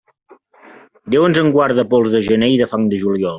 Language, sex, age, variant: Catalan, male, 30-39, Central